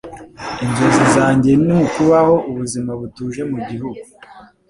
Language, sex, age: Kinyarwanda, male, 19-29